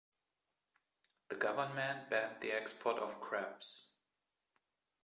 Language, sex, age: English, male, 30-39